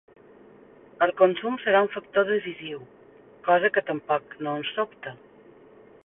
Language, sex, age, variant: Catalan, female, 40-49, Balear